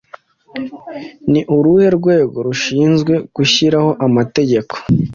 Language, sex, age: Kinyarwanda, male, 19-29